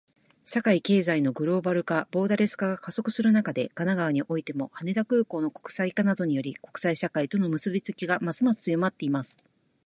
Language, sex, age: Japanese, female, 40-49